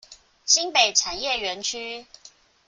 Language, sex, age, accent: Chinese, female, 19-29, 出生地：新北市